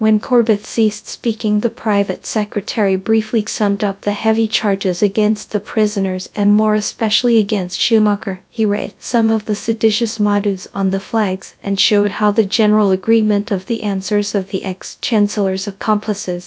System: TTS, GradTTS